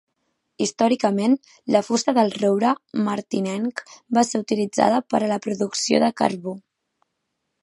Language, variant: Catalan, Central